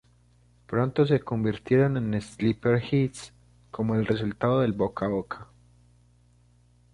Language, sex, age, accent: Spanish, male, 19-29, Andino-Pacífico: Colombia, Perú, Ecuador, oeste de Bolivia y Venezuela andina